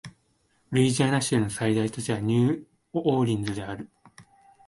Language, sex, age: Japanese, male, 19-29